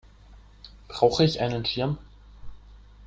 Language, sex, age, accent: German, male, under 19, Deutschland Deutsch